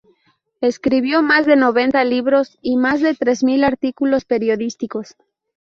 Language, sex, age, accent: Spanish, female, 19-29, México